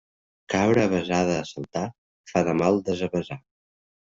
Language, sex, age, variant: Catalan, male, 30-39, Central